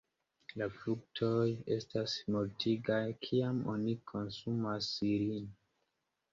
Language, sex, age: Esperanto, male, 19-29